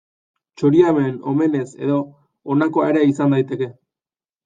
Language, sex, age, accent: Basque, male, 19-29, Erdialdekoa edo Nafarra (Gipuzkoa, Nafarroa)